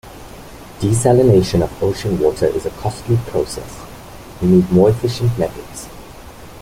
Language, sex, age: English, male, 19-29